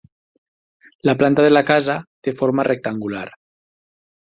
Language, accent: Catalan, valencià